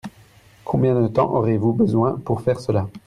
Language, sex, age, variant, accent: French, male, 30-39, Français d'Europe, Français de Belgique